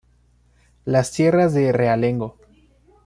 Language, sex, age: Spanish, male, 19-29